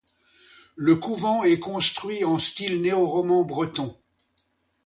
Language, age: French, 70-79